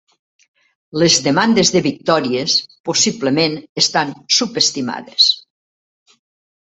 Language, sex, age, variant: Catalan, female, 60-69, Central